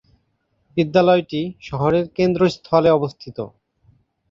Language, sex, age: Bengali, male, 30-39